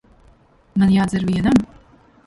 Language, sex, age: Latvian, female, 30-39